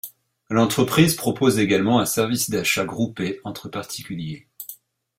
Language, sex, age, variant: French, male, 40-49, Français de métropole